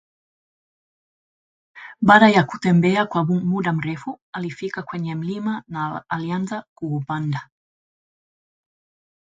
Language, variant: Swahili, Kiswahili Sanifu (EA)